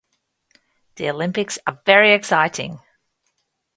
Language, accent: English, Australian English